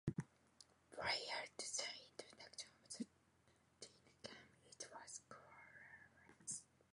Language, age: English, 19-29